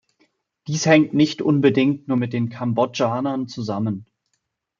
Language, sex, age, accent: German, male, 19-29, Deutschland Deutsch